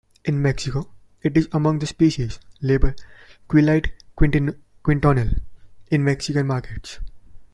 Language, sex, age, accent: English, male, 19-29, India and South Asia (India, Pakistan, Sri Lanka)